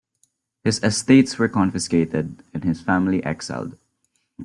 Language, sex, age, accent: English, male, 19-29, Filipino